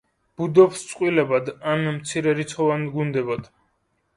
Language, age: Georgian, 19-29